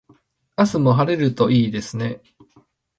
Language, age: Japanese, 50-59